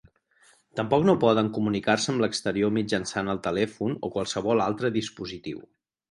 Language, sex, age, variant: Catalan, male, 40-49, Central